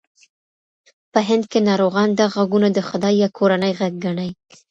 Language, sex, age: Pashto, female, under 19